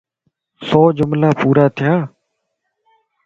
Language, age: Lasi, 19-29